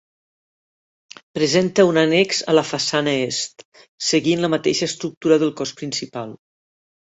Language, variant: Catalan, Nord-Occidental